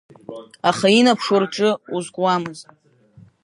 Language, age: Abkhazian, 30-39